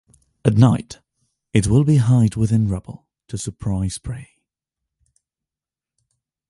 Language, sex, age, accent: English, male, 19-29, England English